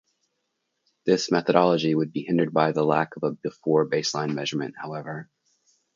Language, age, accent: English, 40-49, United States English